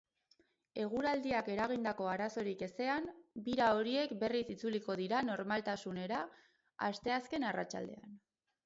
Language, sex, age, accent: Basque, female, 19-29, Mendebalekoa (Araba, Bizkaia, Gipuzkoako mendebaleko herri batzuk)